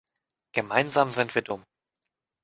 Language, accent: German, Deutschland Deutsch